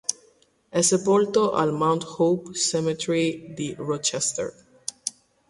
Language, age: Italian, 40-49